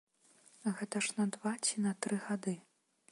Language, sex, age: Belarusian, female, 19-29